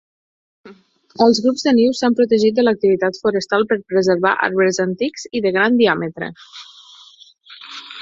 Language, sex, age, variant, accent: Catalan, female, 30-39, Nord-Occidental, Lleidatà